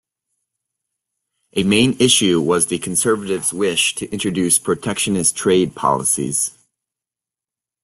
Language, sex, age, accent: English, male, 40-49, United States English